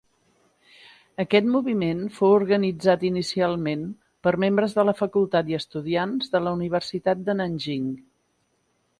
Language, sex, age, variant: Catalan, female, 50-59, Central